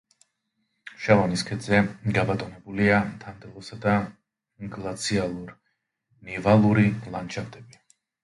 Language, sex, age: Georgian, male, 30-39